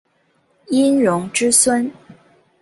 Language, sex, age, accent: Chinese, female, 19-29, 出生地：黑龙江省